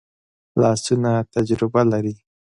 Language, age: Pashto, 19-29